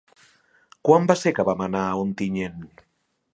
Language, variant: Catalan, Central